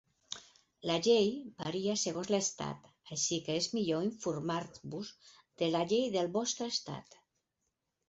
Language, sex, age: Catalan, female, 50-59